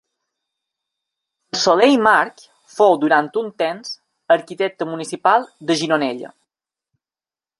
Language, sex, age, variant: Catalan, male, 19-29, Balear